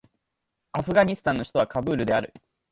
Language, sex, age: Japanese, male, 19-29